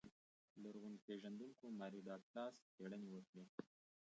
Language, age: Pashto, 30-39